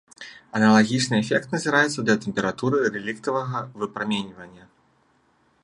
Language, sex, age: Belarusian, male, 30-39